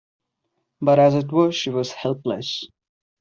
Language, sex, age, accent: English, male, 19-29, India and South Asia (India, Pakistan, Sri Lanka)